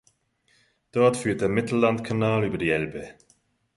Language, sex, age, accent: German, male, 30-39, Schweizerdeutsch